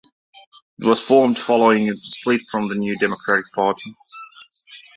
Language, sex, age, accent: English, male, 30-39, United States English